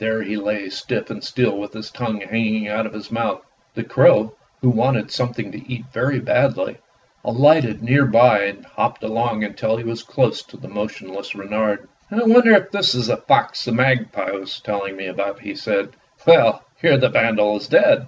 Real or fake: real